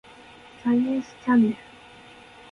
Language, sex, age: Japanese, female, 19-29